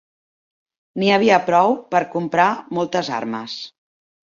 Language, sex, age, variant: Catalan, female, 40-49, Central